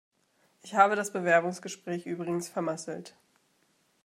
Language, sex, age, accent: German, female, 19-29, Deutschland Deutsch